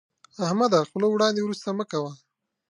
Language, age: Pashto, 19-29